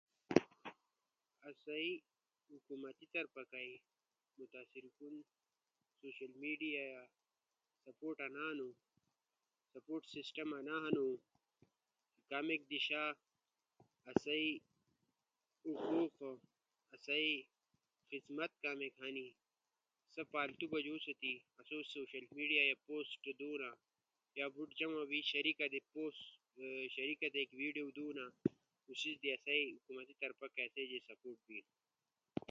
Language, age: Ushojo, under 19